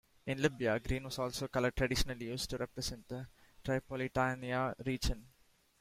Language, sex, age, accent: English, male, 19-29, India and South Asia (India, Pakistan, Sri Lanka)